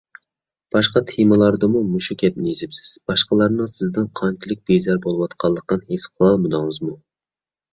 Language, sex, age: Uyghur, male, 19-29